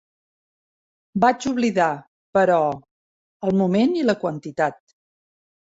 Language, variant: Catalan, Central